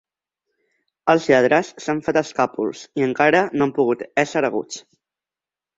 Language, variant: Catalan, Central